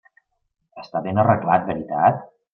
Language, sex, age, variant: Catalan, male, 30-39, Central